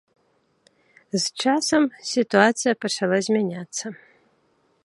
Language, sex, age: Belarusian, female, 30-39